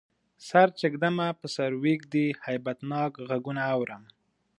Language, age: Pashto, 19-29